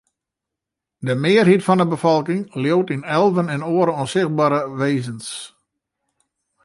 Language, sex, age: Western Frisian, male, 40-49